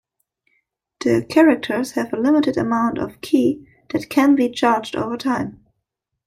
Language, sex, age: English, female, 19-29